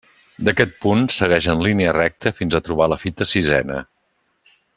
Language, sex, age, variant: Catalan, male, 60-69, Central